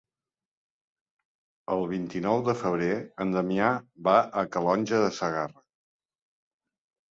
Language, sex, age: Catalan, male, 50-59